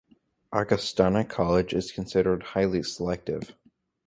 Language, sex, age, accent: English, male, under 19, United States English